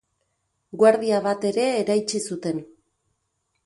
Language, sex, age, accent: Basque, female, 40-49, Mendebalekoa (Araba, Bizkaia, Gipuzkoako mendebaleko herri batzuk)